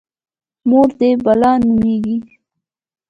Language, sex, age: Pashto, female, 19-29